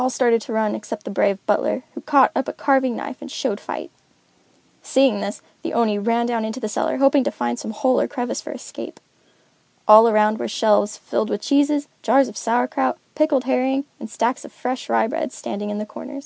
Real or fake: real